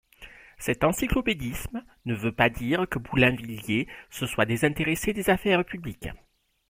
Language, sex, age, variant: French, male, 40-49, Français de métropole